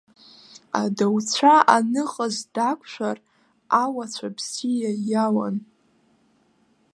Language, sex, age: Abkhazian, female, under 19